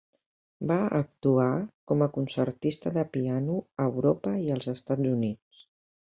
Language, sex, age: Catalan, female, 60-69